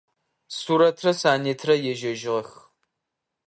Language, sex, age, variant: Adyghe, male, under 19, Адыгабзэ (Кирил, пстэумэ зэдыряе)